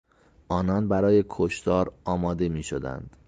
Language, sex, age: Persian, male, 19-29